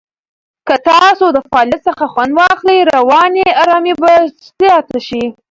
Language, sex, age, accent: Pashto, female, under 19, کندهاری لهجه